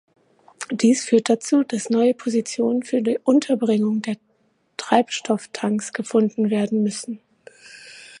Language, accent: German, Deutschland Deutsch